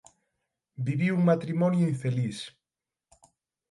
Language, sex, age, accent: Galician, male, 19-29, Atlántico (seseo e gheada); Normativo (estándar)